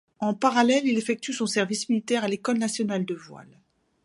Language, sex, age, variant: French, female, 50-59, Français de métropole